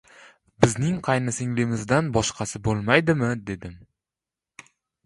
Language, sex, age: Uzbek, male, 19-29